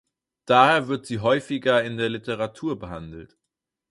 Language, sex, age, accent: German, male, 19-29, Deutschland Deutsch